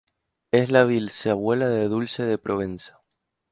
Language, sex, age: Spanish, male, 19-29